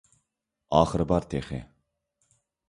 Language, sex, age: Uyghur, male, 30-39